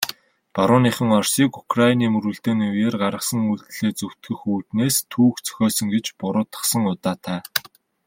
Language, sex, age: Mongolian, male, 19-29